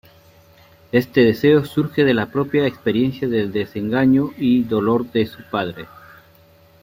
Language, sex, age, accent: Spanish, male, 40-49, Andino-Pacífico: Colombia, Perú, Ecuador, oeste de Bolivia y Venezuela andina